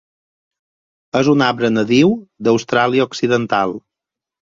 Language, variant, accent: Catalan, Balear, mallorquí